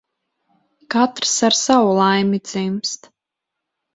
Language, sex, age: Latvian, female, 19-29